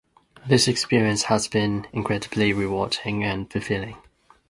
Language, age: English, 19-29